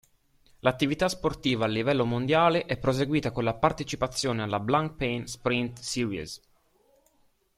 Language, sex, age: Italian, male, under 19